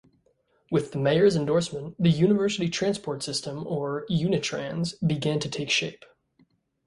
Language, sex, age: English, male, 19-29